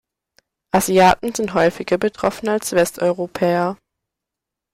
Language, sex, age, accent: German, male, under 19, Deutschland Deutsch